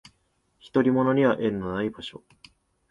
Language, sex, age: Japanese, male, 19-29